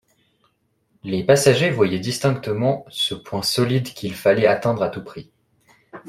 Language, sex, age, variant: French, male, 19-29, Français de métropole